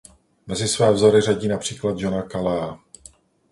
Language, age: Czech, 40-49